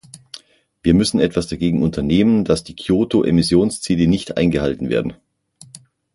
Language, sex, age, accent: German, male, 40-49, Deutschland Deutsch; Österreichisches Deutsch